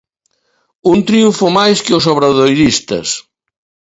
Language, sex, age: Galician, male, 50-59